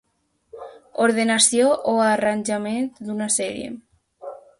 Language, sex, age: Catalan, female, under 19